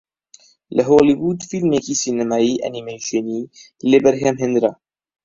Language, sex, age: Central Kurdish, male, 19-29